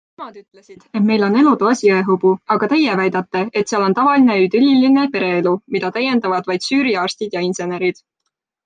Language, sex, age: Estonian, female, 19-29